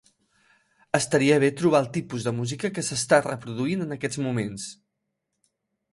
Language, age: Catalan, 30-39